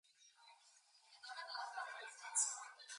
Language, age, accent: English, 19-29, United States English